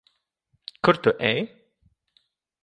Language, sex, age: Latvian, male, 19-29